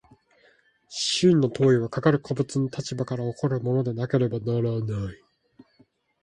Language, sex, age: Japanese, male, 19-29